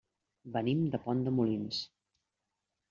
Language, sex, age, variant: Catalan, female, 40-49, Central